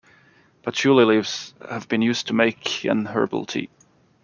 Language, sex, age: English, male, 30-39